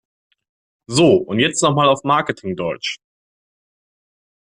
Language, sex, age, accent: German, male, 19-29, Deutschland Deutsch